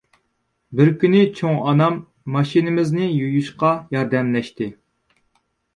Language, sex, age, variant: Uyghur, male, 80-89, ئۇيغۇر تىلى